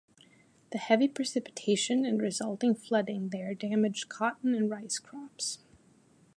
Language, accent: English, United States English